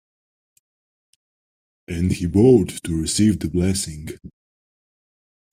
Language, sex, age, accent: English, male, 19-29, United States English